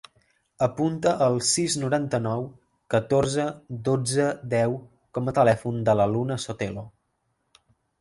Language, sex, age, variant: Catalan, male, 19-29, Central